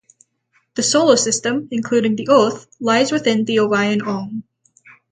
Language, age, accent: English, under 19, United States English